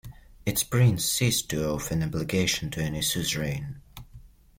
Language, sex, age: English, male, 19-29